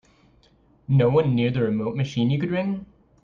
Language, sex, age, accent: English, male, 19-29, United States English